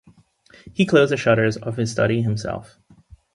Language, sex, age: English, male, 19-29